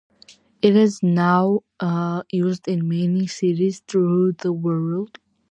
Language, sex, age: English, female, under 19